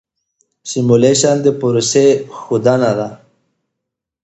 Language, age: Pashto, 19-29